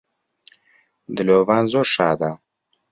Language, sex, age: Central Kurdish, male, 19-29